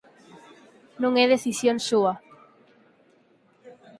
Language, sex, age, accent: Galician, female, 19-29, Atlántico (seseo e gheada)